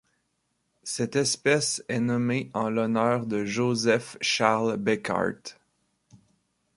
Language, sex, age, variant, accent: French, male, 30-39, Français d'Amérique du Nord, Français du Canada